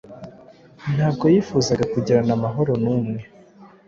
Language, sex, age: Kinyarwanda, male, 19-29